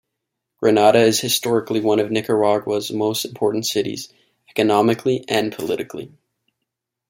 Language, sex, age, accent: English, male, 19-29, Canadian English